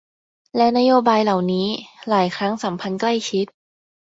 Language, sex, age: Thai, female, under 19